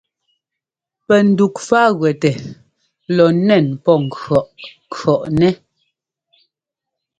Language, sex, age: Ngomba, female, 40-49